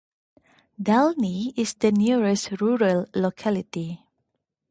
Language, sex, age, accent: English, female, 30-39, Malaysian English